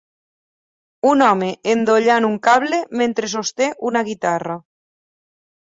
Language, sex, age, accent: Catalan, female, 30-39, valencià